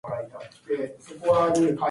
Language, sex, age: English, female, 19-29